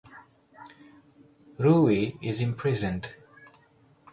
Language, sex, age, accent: English, male, 30-39, United States English